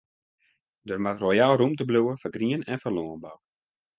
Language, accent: Western Frisian, Klaaifrysk